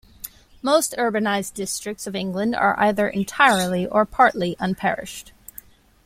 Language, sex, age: English, female, 19-29